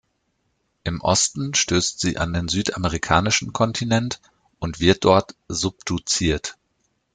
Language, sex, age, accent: German, male, 40-49, Deutschland Deutsch